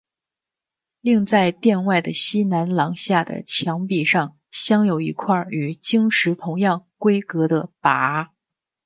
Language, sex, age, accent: Chinese, male, 19-29, 出生地：北京市